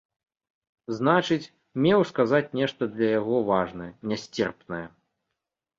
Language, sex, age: Belarusian, male, 30-39